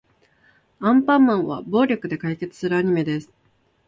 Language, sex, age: Japanese, female, 19-29